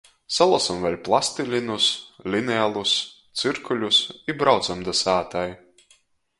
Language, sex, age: Latgalian, male, 19-29